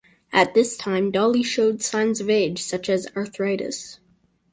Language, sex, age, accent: English, male, under 19, Canadian English